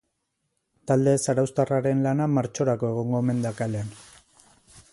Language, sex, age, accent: Basque, male, 30-39, Erdialdekoa edo Nafarra (Gipuzkoa, Nafarroa)